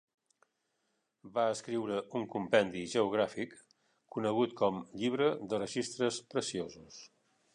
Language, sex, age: Catalan, male, 60-69